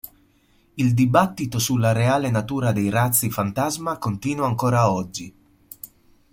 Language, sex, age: Italian, male, 19-29